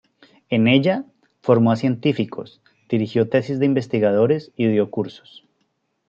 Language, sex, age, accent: Spanish, male, 30-39, Andino-Pacífico: Colombia, Perú, Ecuador, oeste de Bolivia y Venezuela andina